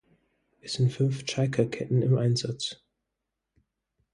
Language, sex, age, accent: German, male, 19-29, Deutschland Deutsch